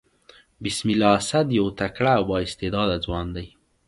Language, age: Pashto, 19-29